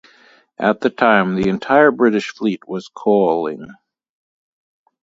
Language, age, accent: English, 30-39, United States English